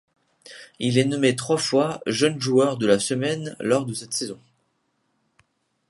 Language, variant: French, Français de métropole